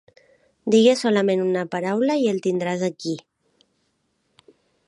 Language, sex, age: Catalan, female, 30-39